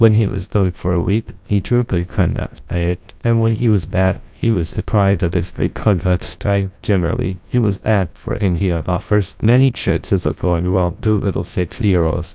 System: TTS, GlowTTS